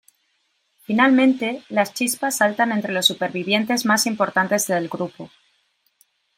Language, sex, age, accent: Spanish, female, 40-49, España: Norte peninsular (Asturias, Castilla y León, Cantabria, País Vasco, Navarra, Aragón, La Rioja, Guadalajara, Cuenca)